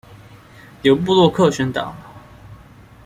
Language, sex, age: Chinese, male, 19-29